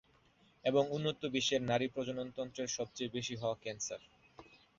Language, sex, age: Bengali, male, 19-29